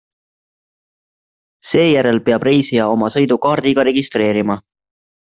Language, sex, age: Estonian, male, 19-29